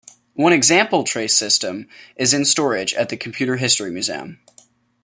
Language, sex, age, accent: English, male, under 19, United States English